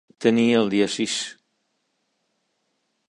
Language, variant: Catalan, Central